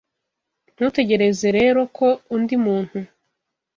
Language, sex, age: Kinyarwanda, female, 19-29